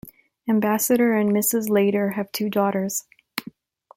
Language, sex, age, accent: English, female, 19-29, Canadian English